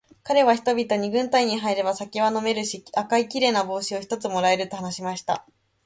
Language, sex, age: Japanese, female, 19-29